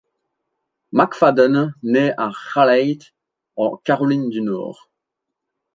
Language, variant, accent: French, Français d'Europe, Français de Belgique